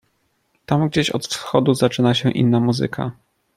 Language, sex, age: Polish, male, 19-29